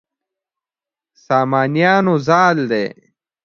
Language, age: Pashto, 19-29